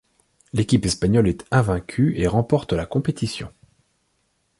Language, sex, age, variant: French, male, 30-39, Français de métropole